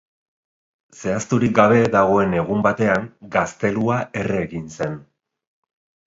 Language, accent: Basque, Erdialdekoa edo Nafarra (Gipuzkoa, Nafarroa)